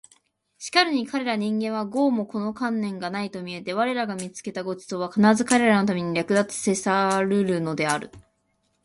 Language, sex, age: Japanese, female, 19-29